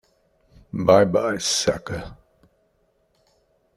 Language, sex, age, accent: English, male, 60-69, Australian English